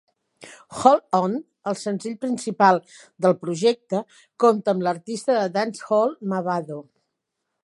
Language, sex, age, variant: Catalan, female, 60-69, Central